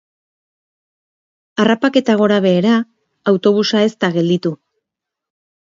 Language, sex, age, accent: Basque, female, 40-49, Erdialdekoa edo Nafarra (Gipuzkoa, Nafarroa)